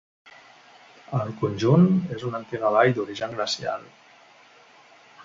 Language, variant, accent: Catalan, Central, central